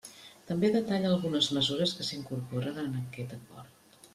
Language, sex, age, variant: Catalan, female, 50-59, Central